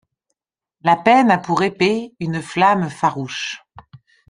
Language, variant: French, Français de métropole